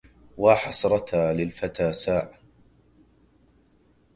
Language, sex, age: Arabic, male, 40-49